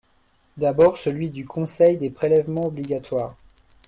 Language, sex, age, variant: French, male, 19-29, Français de métropole